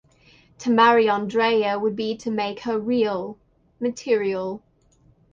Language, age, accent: English, 30-39, United States English; England English